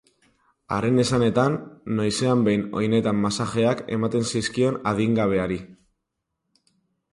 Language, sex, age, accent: Basque, female, 40-49, Mendebalekoa (Araba, Bizkaia, Gipuzkoako mendebaleko herri batzuk)